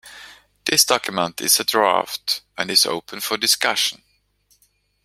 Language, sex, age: English, male, 40-49